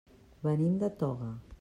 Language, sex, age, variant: Catalan, female, 50-59, Central